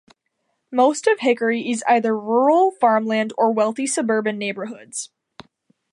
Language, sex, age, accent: English, female, under 19, United States English